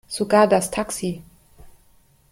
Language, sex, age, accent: German, female, 50-59, Deutschland Deutsch